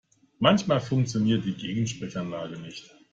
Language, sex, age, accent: German, male, 50-59, Deutschland Deutsch